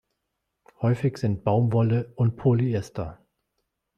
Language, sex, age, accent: German, male, 40-49, Deutschland Deutsch